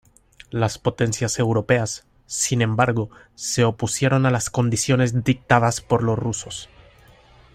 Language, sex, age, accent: Spanish, male, 19-29, América central